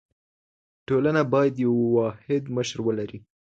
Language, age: Pashto, under 19